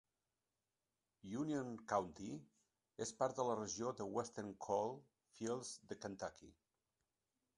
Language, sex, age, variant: Catalan, male, 60-69, Central